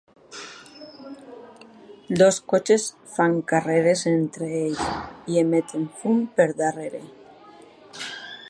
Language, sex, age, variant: Catalan, female, 40-49, Central